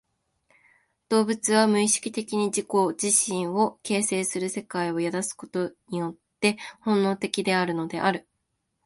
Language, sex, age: Japanese, female, 19-29